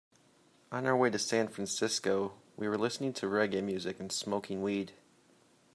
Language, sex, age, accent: English, male, 19-29, United States English